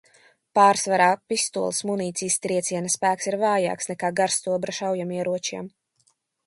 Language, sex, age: Latvian, female, under 19